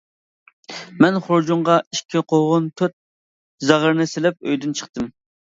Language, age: Uyghur, 19-29